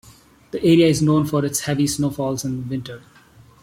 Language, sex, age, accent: English, male, 30-39, India and South Asia (India, Pakistan, Sri Lanka)